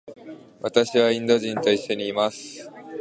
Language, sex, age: Japanese, male, under 19